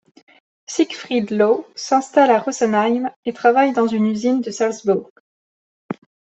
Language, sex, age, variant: French, female, 19-29, Français de métropole